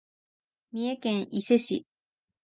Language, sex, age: Japanese, female, 19-29